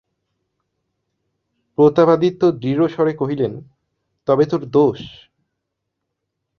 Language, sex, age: Bengali, male, 30-39